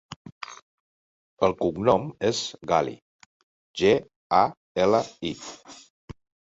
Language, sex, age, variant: Catalan, male, 50-59, Central